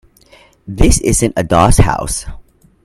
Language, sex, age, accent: English, male, 40-49, Filipino